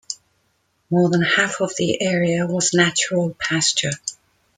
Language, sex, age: English, female, 50-59